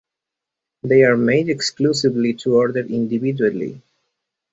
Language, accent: English, United States English